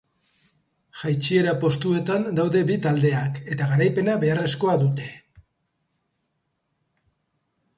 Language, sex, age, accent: Basque, male, 50-59, Mendebalekoa (Araba, Bizkaia, Gipuzkoako mendebaleko herri batzuk)